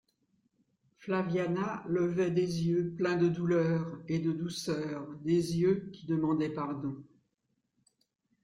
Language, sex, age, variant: French, female, 60-69, Français de métropole